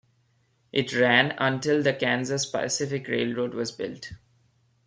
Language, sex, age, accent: English, male, 19-29, India and South Asia (India, Pakistan, Sri Lanka)